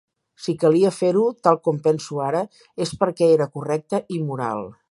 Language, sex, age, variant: Catalan, female, 50-59, Central